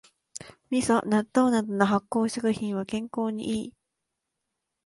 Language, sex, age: Japanese, female, 19-29